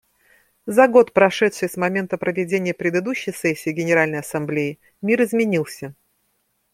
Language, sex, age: Russian, female, 50-59